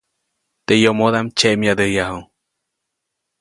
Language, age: Copainalá Zoque, 19-29